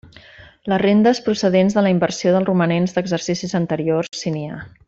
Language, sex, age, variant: Catalan, female, 40-49, Central